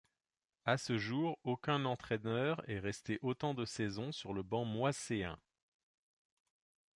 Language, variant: French, Français de métropole